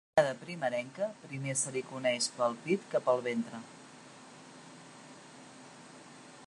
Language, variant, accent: Catalan, Central, central